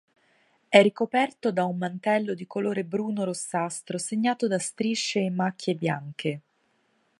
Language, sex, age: Italian, female, 19-29